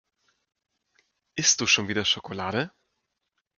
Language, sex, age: German, male, 40-49